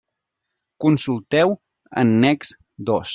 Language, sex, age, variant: Catalan, male, 30-39, Central